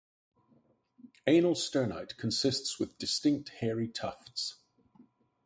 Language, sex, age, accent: English, male, 60-69, England English